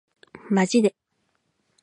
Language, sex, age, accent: Japanese, female, 19-29, 関西